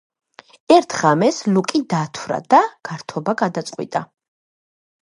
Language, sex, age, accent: Georgian, female, 19-29, ჩვეულებრივი